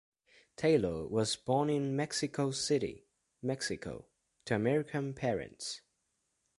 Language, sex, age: English, male, under 19